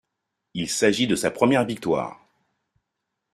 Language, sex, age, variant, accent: French, male, 40-49, Français des départements et régions d'outre-mer, Français de Guadeloupe